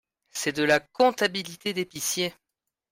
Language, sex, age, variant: French, male, 19-29, Français de métropole